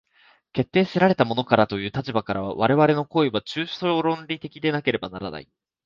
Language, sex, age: Japanese, male, 19-29